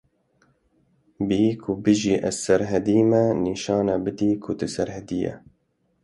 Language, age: Kurdish, 30-39